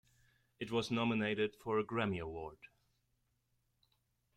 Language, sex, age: English, male, 30-39